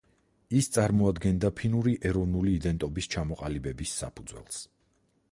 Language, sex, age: Georgian, male, 40-49